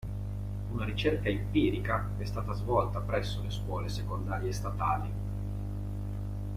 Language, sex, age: Italian, male, 30-39